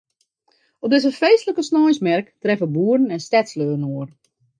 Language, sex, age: Western Frisian, female, 40-49